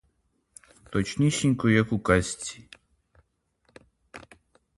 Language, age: Ukrainian, under 19